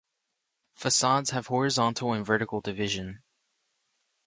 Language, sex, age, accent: English, male, 19-29, United States English